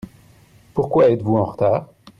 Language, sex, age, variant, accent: French, male, 30-39, Français d'Europe, Français de Belgique